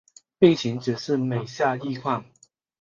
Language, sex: Chinese, male